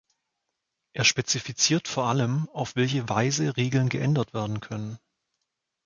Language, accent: German, Deutschland Deutsch